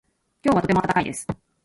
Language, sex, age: Japanese, female, 40-49